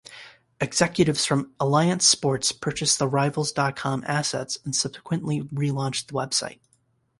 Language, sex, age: English, male, 19-29